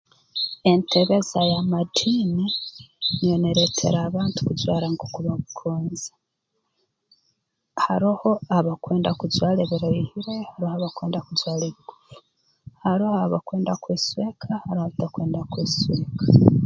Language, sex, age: Tooro, female, 40-49